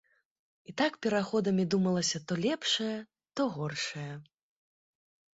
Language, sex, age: Belarusian, female, 19-29